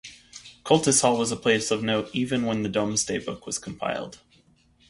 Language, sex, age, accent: English, male, 30-39, United States English